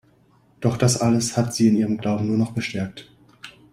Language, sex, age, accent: German, male, under 19, Deutschland Deutsch